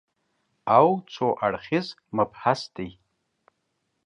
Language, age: Pashto, 50-59